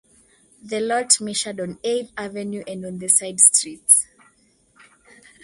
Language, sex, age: English, female, 19-29